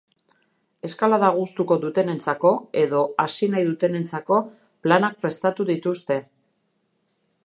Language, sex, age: Basque, female, 50-59